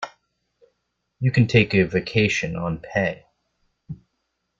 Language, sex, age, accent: English, male, 19-29, United States English